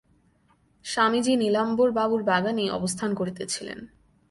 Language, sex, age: Bengali, female, 19-29